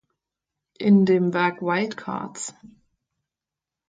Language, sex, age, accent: German, female, 19-29, Deutschland Deutsch